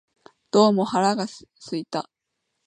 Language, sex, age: Japanese, female, 19-29